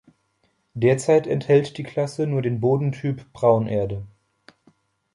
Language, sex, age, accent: German, male, 30-39, Deutschland Deutsch